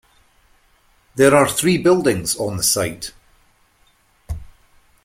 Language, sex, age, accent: English, male, 50-59, Scottish English